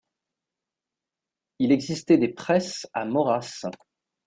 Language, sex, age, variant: French, male, 19-29, Français de métropole